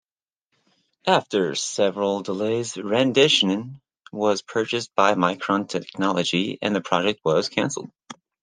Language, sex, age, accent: English, male, 30-39, United States English